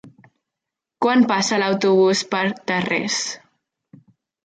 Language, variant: Catalan, Central